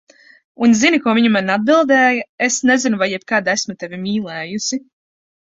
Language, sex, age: Latvian, female, 19-29